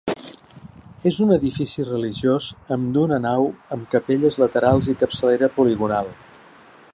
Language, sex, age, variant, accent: Catalan, male, 60-69, Central, central